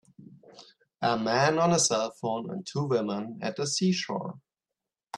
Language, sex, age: English, male, 19-29